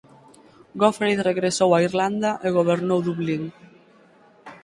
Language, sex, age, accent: Galician, female, 19-29, Atlántico (seseo e gheada)